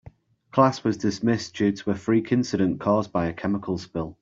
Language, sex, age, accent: English, male, 30-39, England English